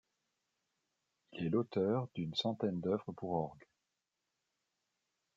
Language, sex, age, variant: French, male, 40-49, Français de métropole